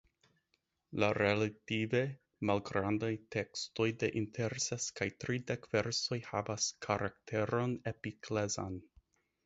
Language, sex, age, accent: Esperanto, male, 19-29, Internacia